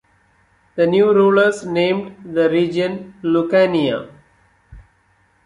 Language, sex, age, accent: English, male, 30-39, India and South Asia (India, Pakistan, Sri Lanka)